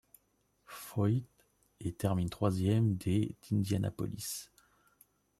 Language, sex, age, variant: French, male, 30-39, Français de métropole